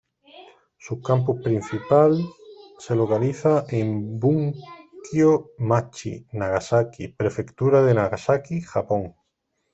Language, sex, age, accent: Spanish, male, 40-49, España: Sur peninsular (Andalucia, Extremadura, Murcia)